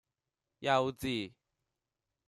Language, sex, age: Cantonese, male, under 19